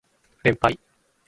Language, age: Japanese, 19-29